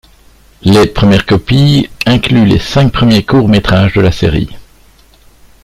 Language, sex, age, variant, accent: French, male, 50-59, Français d'Europe, Français de Belgique